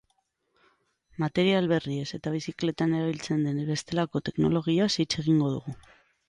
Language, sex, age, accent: Basque, female, 40-49, Mendebalekoa (Araba, Bizkaia, Gipuzkoako mendebaleko herri batzuk)